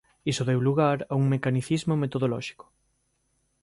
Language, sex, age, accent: Galician, male, 30-39, Normativo (estándar)